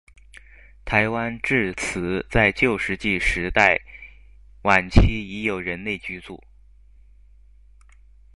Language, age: Chinese, 19-29